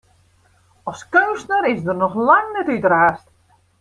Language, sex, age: Western Frisian, female, 40-49